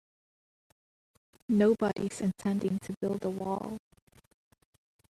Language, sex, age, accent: English, female, 19-29, United States English